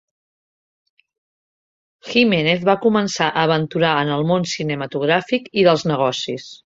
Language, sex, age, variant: Catalan, female, 40-49, Central